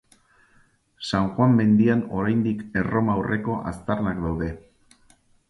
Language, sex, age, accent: Basque, male, 40-49, Erdialdekoa edo Nafarra (Gipuzkoa, Nafarroa)